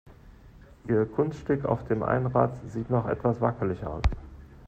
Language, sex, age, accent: German, male, 30-39, Deutschland Deutsch